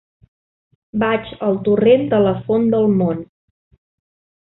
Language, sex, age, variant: Catalan, female, 40-49, Central